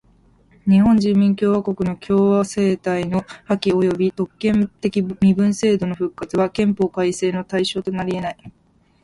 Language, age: Japanese, 19-29